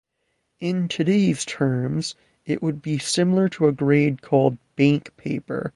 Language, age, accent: English, 19-29, United States English